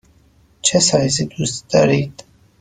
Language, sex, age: Persian, male, 30-39